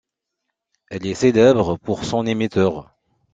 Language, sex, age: French, male, 30-39